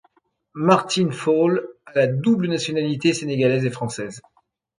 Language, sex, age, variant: French, male, 50-59, Français de métropole